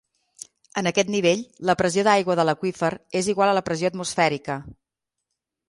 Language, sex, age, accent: Catalan, female, 19-29, nord-occidental; septentrional